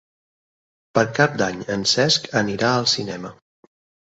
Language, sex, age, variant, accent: Catalan, male, 30-39, Central, Barcelona